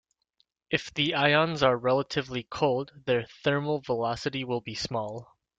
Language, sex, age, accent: English, male, 19-29, United States English